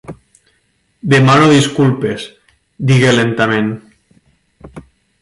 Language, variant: Catalan, Nord-Occidental